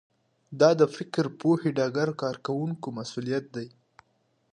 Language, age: Pashto, 19-29